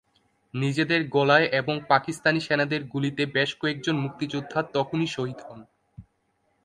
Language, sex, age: Bengali, male, 19-29